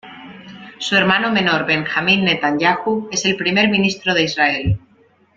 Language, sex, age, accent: Spanish, female, 30-39, España: Centro-Sur peninsular (Madrid, Toledo, Castilla-La Mancha)